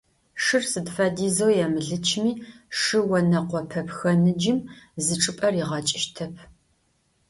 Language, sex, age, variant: Adyghe, female, 50-59, Адыгабзэ (Кирил, пстэумэ зэдыряе)